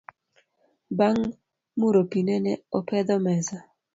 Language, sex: Luo (Kenya and Tanzania), female